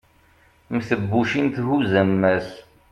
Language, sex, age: Kabyle, male, 40-49